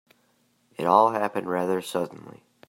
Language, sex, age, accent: English, male, 40-49, United States English